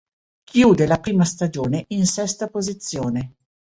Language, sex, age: Italian, female, 50-59